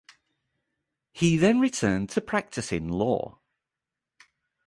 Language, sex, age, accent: English, male, 30-39, England English